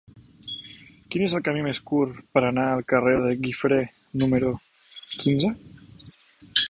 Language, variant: Catalan, Central